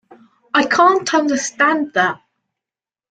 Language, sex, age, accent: English, male, under 19, England English